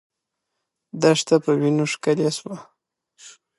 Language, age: Pashto, 19-29